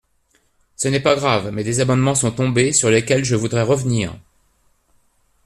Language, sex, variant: French, male, Français de métropole